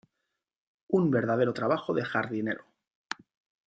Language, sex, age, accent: Spanish, male, 19-29, España: Centro-Sur peninsular (Madrid, Toledo, Castilla-La Mancha)